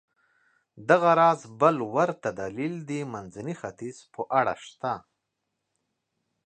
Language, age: Pashto, 30-39